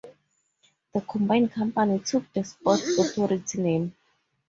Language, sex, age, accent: English, female, 19-29, Southern African (South Africa, Zimbabwe, Namibia)